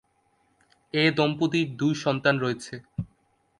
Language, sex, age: Bengali, male, 19-29